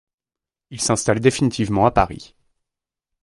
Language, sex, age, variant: French, male, 30-39, Français de métropole